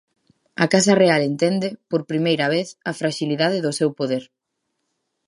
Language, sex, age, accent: Galician, female, 19-29, Normativo (estándar)